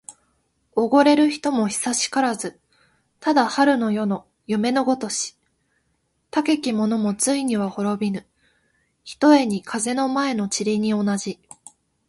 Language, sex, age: Japanese, female, 19-29